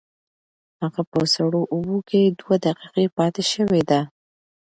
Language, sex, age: Pashto, female, 19-29